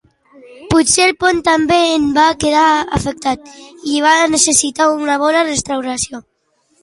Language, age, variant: Catalan, under 19, Central